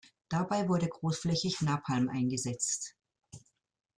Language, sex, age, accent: German, female, 70-79, Deutschland Deutsch